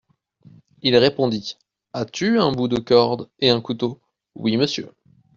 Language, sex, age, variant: French, male, 30-39, Français de métropole